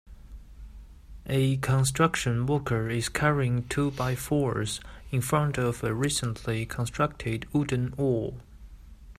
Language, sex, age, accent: English, male, 19-29, United States English